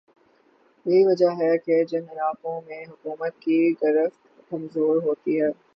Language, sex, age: Urdu, female, 19-29